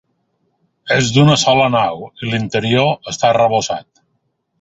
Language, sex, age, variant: Catalan, male, 50-59, Balear